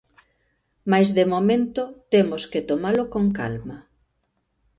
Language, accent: Galician, Oriental (común en zona oriental)